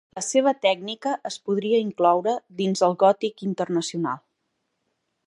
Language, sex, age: Catalan, female, 40-49